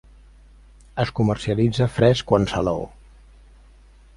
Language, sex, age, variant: Catalan, male, 50-59, Central